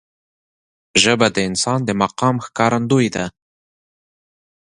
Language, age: Pashto, 30-39